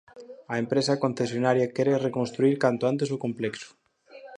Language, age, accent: Galician, 30-39, Atlántico (seseo e gheada)